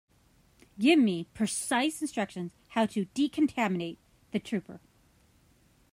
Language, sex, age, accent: English, female, 30-39, United States English